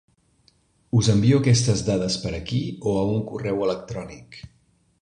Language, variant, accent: Catalan, Central, central